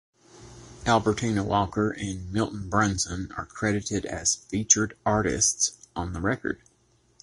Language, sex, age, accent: English, male, 40-49, United States English